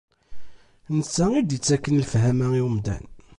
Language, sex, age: Kabyle, male, 30-39